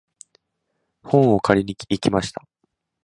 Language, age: Japanese, under 19